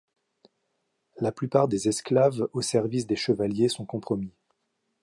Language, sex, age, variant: French, male, 30-39, Français de métropole